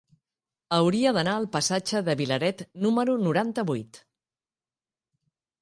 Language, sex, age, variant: Catalan, female, 50-59, Central